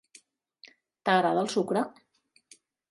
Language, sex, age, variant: Catalan, female, 40-49, Central